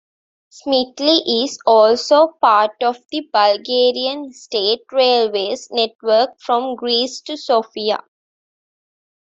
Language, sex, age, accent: English, female, 19-29, India and South Asia (India, Pakistan, Sri Lanka)